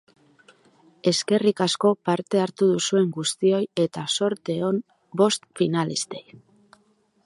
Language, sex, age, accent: Basque, female, 40-49, Mendebalekoa (Araba, Bizkaia, Gipuzkoako mendebaleko herri batzuk)